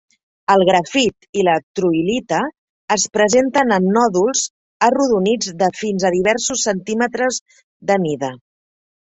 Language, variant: Catalan, Central